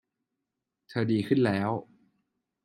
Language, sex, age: Thai, male, 19-29